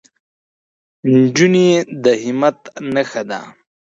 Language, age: Pashto, 19-29